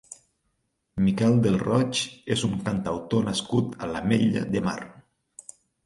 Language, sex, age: Catalan, male, 40-49